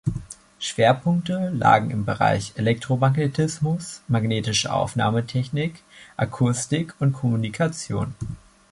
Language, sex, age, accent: German, male, 19-29, Deutschland Deutsch